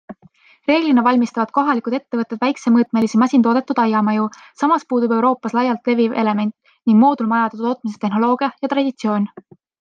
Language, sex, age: Estonian, female, 19-29